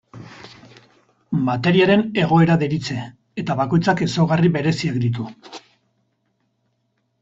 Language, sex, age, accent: Basque, male, 50-59, Erdialdekoa edo Nafarra (Gipuzkoa, Nafarroa)